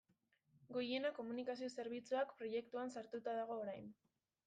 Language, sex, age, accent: Basque, female, 19-29, Mendebalekoa (Araba, Bizkaia, Gipuzkoako mendebaleko herri batzuk)